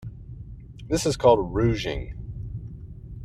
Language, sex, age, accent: English, male, 30-39, United States English